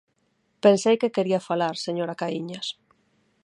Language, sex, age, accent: Galician, female, 30-39, Normativo (estándar); Neofalante